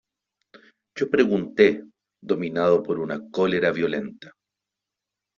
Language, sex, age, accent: Spanish, male, 30-39, Chileno: Chile, Cuyo